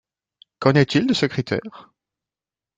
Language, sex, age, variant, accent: French, male, 19-29, Français d'Europe, Français de Suisse